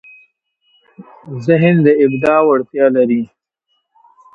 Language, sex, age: Pashto, male, 30-39